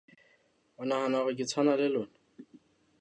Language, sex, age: Southern Sotho, male, 30-39